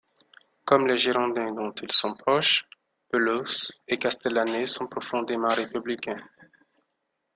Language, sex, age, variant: French, male, 30-39, Français d'Afrique subsaharienne et des îles africaines